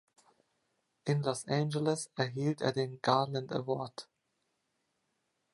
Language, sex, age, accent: German, male, 19-29, Deutschland Deutsch